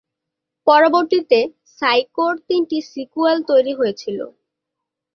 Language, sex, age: Bengali, female, 19-29